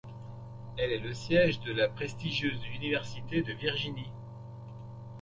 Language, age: French, 60-69